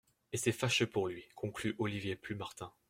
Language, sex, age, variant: French, male, under 19, Français de métropole